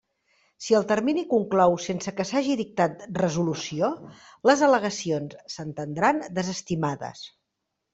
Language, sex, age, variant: Catalan, female, 50-59, Central